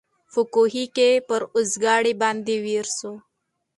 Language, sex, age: Pashto, female, 19-29